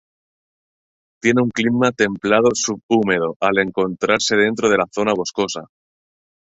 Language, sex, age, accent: Spanish, male, 30-39, España: Norte peninsular (Asturias, Castilla y León, Cantabria, País Vasco, Navarra, Aragón, La Rioja, Guadalajara, Cuenca)